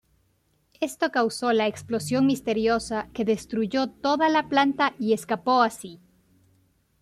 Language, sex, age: Spanish, female, 30-39